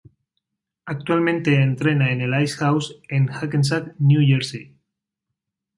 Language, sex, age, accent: Spanish, male, 40-49, España: Centro-Sur peninsular (Madrid, Toledo, Castilla-La Mancha)